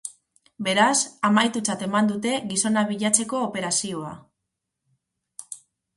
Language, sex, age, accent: Basque, female, 40-49, Mendebalekoa (Araba, Bizkaia, Gipuzkoako mendebaleko herri batzuk)